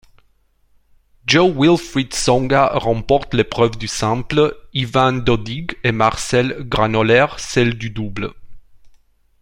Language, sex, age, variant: French, male, 30-39, Français d'Europe